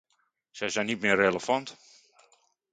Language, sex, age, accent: Dutch, male, 40-49, Nederlands Nederlands